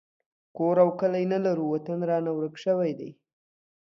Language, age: Pashto, 19-29